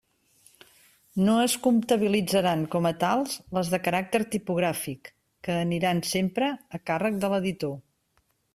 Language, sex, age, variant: Catalan, female, 50-59, Central